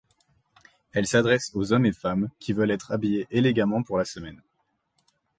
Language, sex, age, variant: French, male, 19-29, Français de métropole